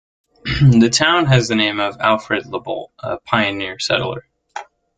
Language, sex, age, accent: English, male, 19-29, United States English